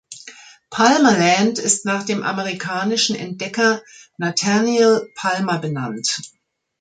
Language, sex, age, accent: German, female, 50-59, Deutschland Deutsch